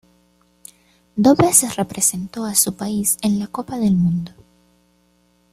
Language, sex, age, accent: Spanish, female, 19-29, América central